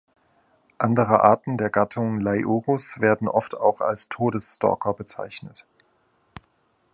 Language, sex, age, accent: German, male, 30-39, Deutschland Deutsch